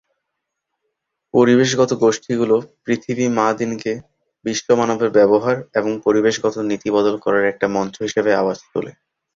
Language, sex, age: Bengali, male, under 19